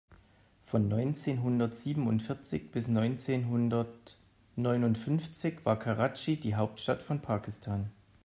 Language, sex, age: German, male, 30-39